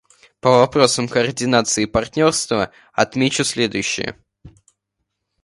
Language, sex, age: Russian, male, under 19